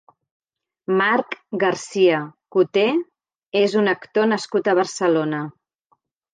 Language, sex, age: Catalan, female, 50-59